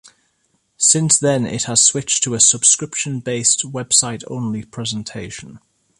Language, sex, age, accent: English, male, 19-29, England English